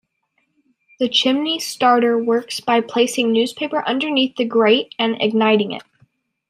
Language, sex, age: English, female, under 19